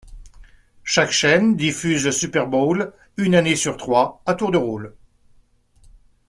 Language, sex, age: French, male, 60-69